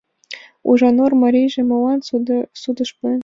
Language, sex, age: Mari, female, under 19